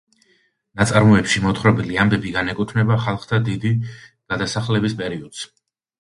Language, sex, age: Georgian, male, 30-39